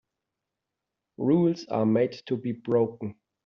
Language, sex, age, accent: English, male, 19-29, England English